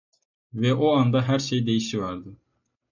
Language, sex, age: Turkish, male, 19-29